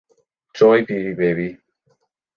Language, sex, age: English, male, under 19